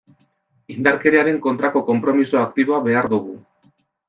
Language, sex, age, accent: Basque, male, 19-29, Mendebalekoa (Araba, Bizkaia, Gipuzkoako mendebaleko herri batzuk)